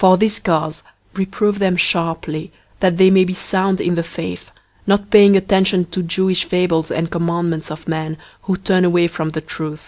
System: none